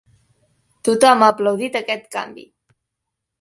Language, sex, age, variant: Catalan, female, under 19, Central